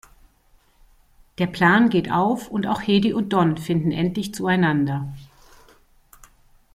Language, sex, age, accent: German, female, 50-59, Deutschland Deutsch